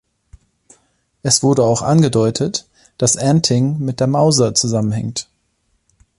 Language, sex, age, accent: German, male, 30-39, Deutschland Deutsch